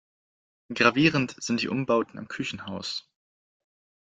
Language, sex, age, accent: German, male, 19-29, Deutschland Deutsch